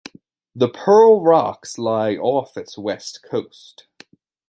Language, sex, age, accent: English, male, 19-29, United States English